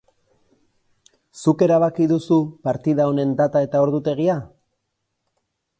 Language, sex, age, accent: Basque, male, 40-49, Erdialdekoa edo Nafarra (Gipuzkoa, Nafarroa)